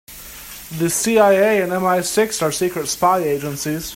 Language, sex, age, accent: English, male, 30-39, United States English